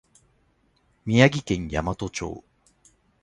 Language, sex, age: Japanese, male, 40-49